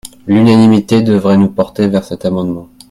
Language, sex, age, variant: French, male, 19-29, Français de métropole